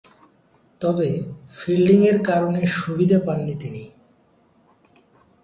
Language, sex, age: Bengali, male, 19-29